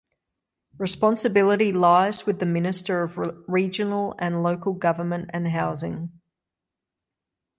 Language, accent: English, Australian English